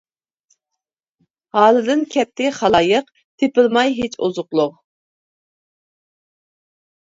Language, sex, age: Uyghur, female, 30-39